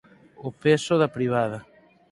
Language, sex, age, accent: Galician, male, 19-29, Oriental (común en zona oriental)